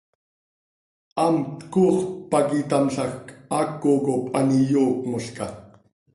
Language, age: Seri, 40-49